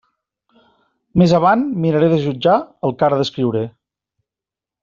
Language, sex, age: Catalan, male, 40-49